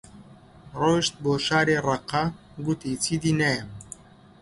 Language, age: Central Kurdish, 19-29